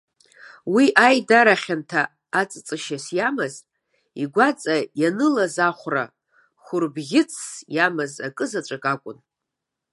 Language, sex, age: Abkhazian, female, 50-59